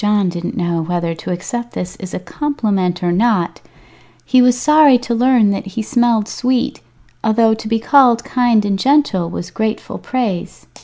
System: none